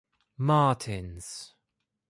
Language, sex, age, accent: English, male, 19-29, England English